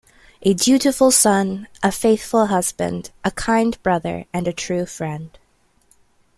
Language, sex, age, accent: English, female, 19-29, United States English